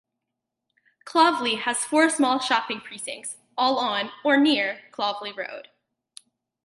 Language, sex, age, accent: English, female, under 19, United States English